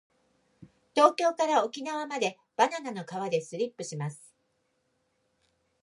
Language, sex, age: Japanese, female, 50-59